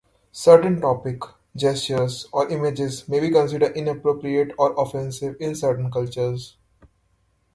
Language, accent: English, India and South Asia (India, Pakistan, Sri Lanka)